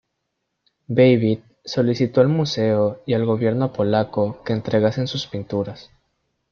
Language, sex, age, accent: Spanish, male, under 19, Andino-Pacífico: Colombia, Perú, Ecuador, oeste de Bolivia y Venezuela andina